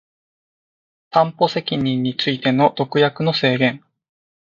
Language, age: Japanese, 19-29